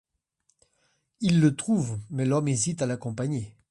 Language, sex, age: French, male, 50-59